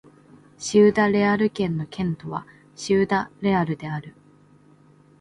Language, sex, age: Japanese, female, 19-29